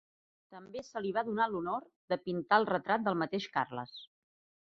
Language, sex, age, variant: Catalan, female, 40-49, Central